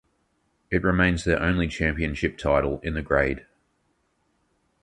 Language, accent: English, Australian English